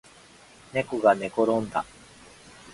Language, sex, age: Japanese, male, 19-29